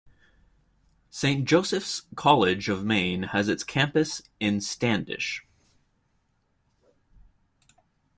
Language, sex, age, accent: English, male, 19-29, Canadian English